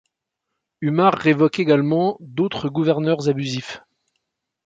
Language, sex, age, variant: French, male, 60-69, Français de métropole